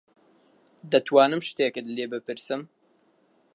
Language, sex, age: Central Kurdish, male, 19-29